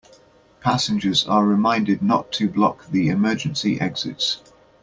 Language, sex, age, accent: English, male, 30-39, England English